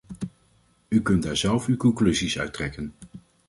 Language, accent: Dutch, Nederlands Nederlands